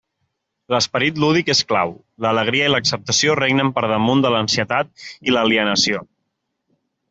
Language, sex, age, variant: Catalan, male, 19-29, Central